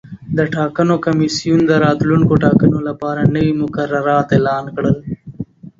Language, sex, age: Pashto, male, 19-29